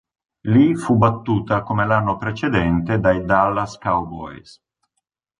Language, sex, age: Italian, male, 50-59